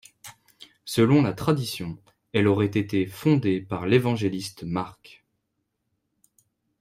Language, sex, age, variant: French, male, 19-29, Français de métropole